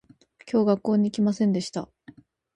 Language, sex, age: Japanese, female, 19-29